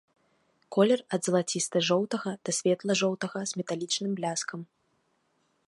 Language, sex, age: Belarusian, female, 19-29